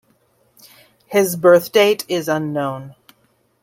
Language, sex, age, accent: English, female, 40-49, United States English